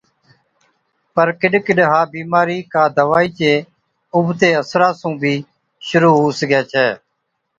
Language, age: Od, 40-49